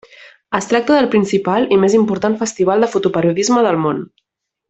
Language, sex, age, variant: Catalan, female, 19-29, Central